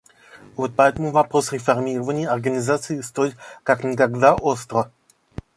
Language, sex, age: Russian, male, 19-29